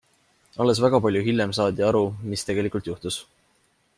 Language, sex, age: Estonian, male, 19-29